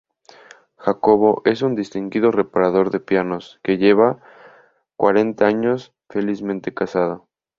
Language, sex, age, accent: Spanish, male, 19-29, México